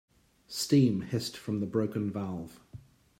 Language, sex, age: English, male, 40-49